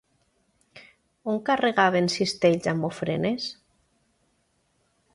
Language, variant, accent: Catalan, Valencià meridional, valencià